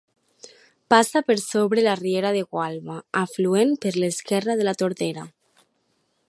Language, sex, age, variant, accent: Catalan, female, 19-29, Nord-Occidental, central